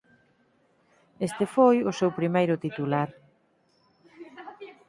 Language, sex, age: Galician, female, 50-59